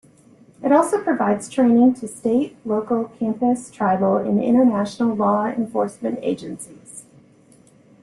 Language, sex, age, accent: English, female, 50-59, United States English